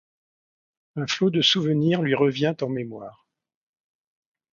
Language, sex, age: French, male, 60-69